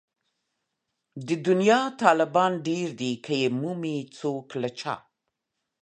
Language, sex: Pashto, female